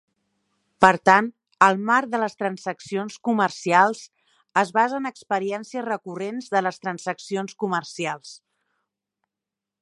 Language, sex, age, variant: Catalan, female, 40-49, Central